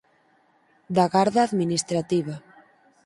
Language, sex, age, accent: Galician, female, 19-29, Normativo (estándar)